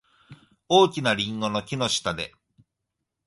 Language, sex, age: Japanese, male, 40-49